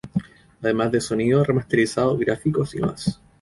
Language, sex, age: Spanish, male, 30-39